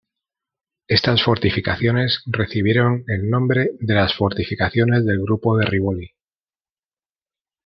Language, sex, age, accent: Spanish, male, 30-39, España: Centro-Sur peninsular (Madrid, Toledo, Castilla-La Mancha)